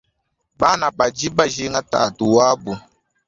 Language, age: Luba-Lulua, 19-29